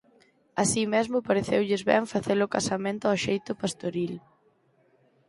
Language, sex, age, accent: Galician, female, 19-29, Central (gheada)